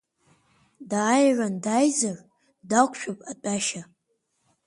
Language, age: Abkhazian, under 19